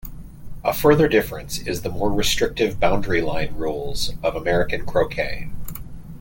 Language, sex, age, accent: English, male, 40-49, United States English